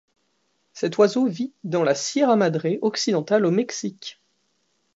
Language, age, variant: French, 19-29, Français de métropole